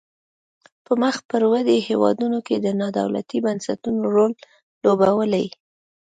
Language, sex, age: Pashto, female, 19-29